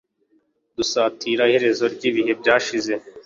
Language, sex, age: Kinyarwanda, male, 19-29